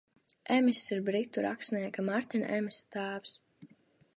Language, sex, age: Latvian, female, under 19